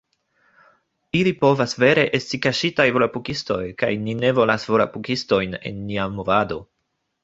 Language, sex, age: Esperanto, male, 19-29